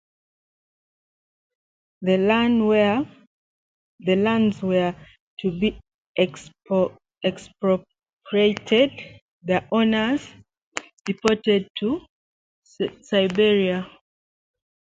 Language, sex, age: English, female, 30-39